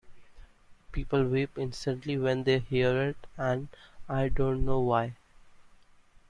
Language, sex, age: English, male, 19-29